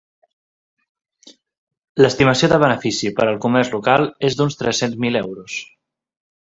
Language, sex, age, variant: Catalan, male, 19-29, Central